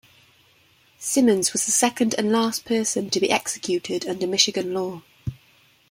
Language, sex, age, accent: English, female, 19-29, England English